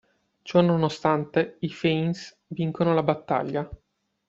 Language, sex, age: Italian, male, 30-39